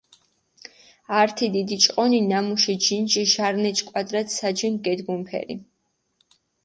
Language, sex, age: Mingrelian, female, 19-29